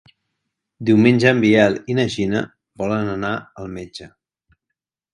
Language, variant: Catalan, Central